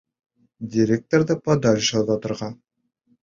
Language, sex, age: Bashkir, male, 19-29